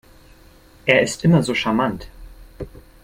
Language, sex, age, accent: German, male, 19-29, Deutschland Deutsch